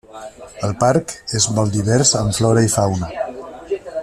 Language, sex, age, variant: Catalan, male, 50-59, Central